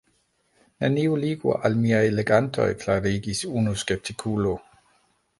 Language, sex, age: Esperanto, male, 50-59